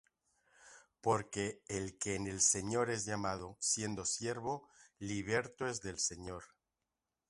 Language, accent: Spanish, España: Centro-Sur peninsular (Madrid, Toledo, Castilla-La Mancha)